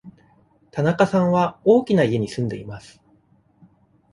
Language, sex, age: Japanese, male, 40-49